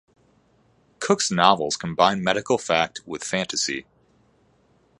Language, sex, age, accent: English, male, 19-29, United States English